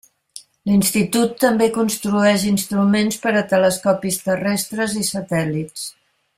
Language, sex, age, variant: Catalan, female, 60-69, Central